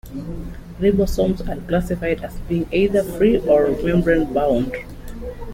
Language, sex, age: English, female, 40-49